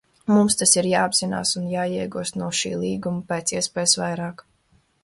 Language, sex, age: Latvian, female, 19-29